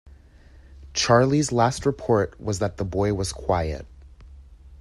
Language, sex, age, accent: English, male, 19-29, United States English